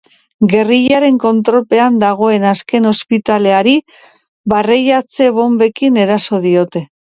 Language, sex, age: Basque, female, 50-59